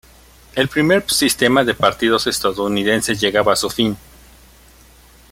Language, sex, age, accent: Spanish, male, 40-49, México